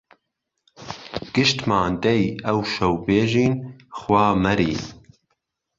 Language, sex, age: Central Kurdish, male, 40-49